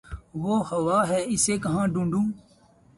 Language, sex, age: Urdu, male, 19-29